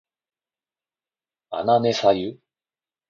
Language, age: Japanese, 30-39